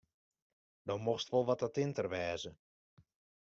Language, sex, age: Western Frisian, male, 19-29